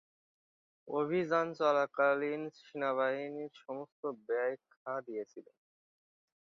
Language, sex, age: Bengali, male, 19-29